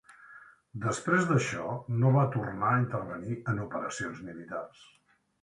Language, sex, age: Catalan, male, 50-59